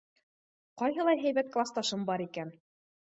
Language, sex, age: Bashkir, female, 30-39